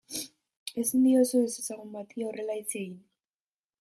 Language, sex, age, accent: Basque, female, 19-29, Mendebalekoa (Araba, Bizkaia, Gipuzkoako mendebaleko herri batzuk)